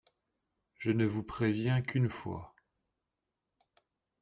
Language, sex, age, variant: French, male, 40-49, Français de métropole